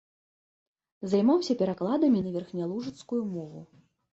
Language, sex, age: Belarusian, female, 19-29